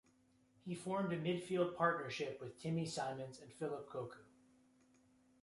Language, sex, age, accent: English, male, 19-29, United States English